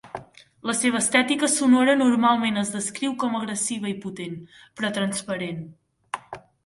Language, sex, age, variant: Catalan, female, under 19, Central